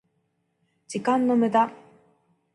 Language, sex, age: Japanese, female, 30-39